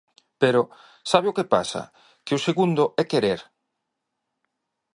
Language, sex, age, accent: Galician, male, 40-49, Normativo (estándar)